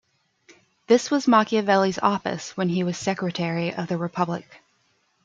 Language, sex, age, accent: English, female, 19-29, United States English